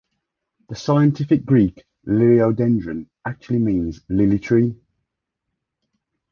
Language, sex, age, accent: English, male, 30-39, England English